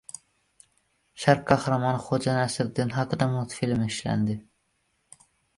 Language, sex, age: Uzbek, male, under 19